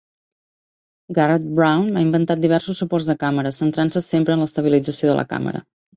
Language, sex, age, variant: Catalan, female, 30-39, Central